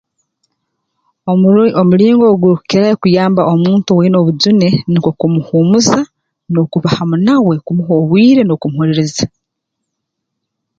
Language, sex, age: Tooro, female, 30-39